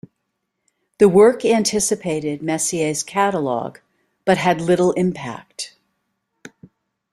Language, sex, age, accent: English, female, 60-69, United States English